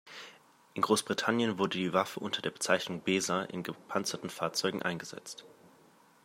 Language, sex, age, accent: German, male, 19-29, Deutschland Deutsch